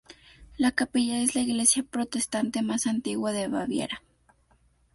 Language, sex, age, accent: Spanish, female, 19-29, México